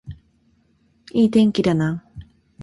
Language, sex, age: Japanese, female, 19-29